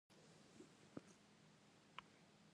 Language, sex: Indonesian, female